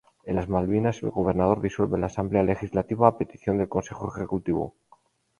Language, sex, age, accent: Spanish, male, 30-39, España: Norte peninsular (Asturias, Castilla y León, Cantabria, País Vasco, Navarra, Aragón, La Rioja, Guadalajara, Cuenca)